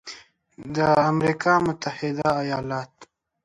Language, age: Pashto, 19-29